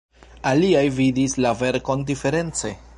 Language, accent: Esperanto, Internacia